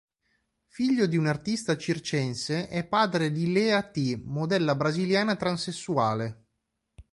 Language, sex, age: Italian, male, 30-39